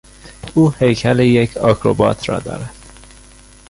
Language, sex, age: Persian, male, 19-29